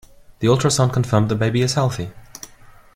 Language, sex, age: English, male, 19-29